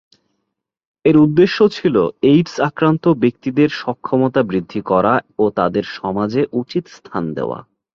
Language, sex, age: Bengali, male, 19-29